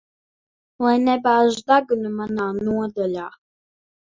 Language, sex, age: Latvian, female, under 19